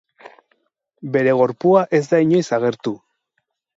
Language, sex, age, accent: Basque, male, 40-49, Erdialdekoa edo Nafarra (Gipuzkoa, Nafarroa)